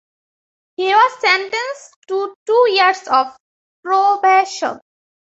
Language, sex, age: English, female, under 19